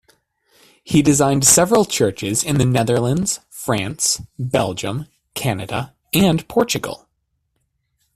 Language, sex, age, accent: English, male, 30-39, United States English